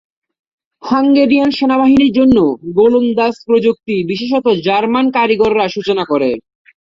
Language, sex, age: Bengali, male, 19-29